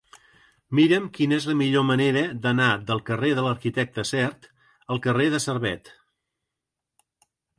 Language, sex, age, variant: Catalan, male, 60-69, Central